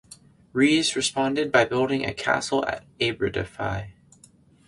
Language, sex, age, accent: English, male, under 19, Canadian English